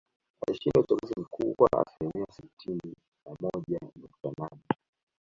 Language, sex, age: Swahili, male, 19-29